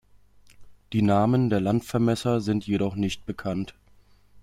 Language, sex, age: German, male, 19-29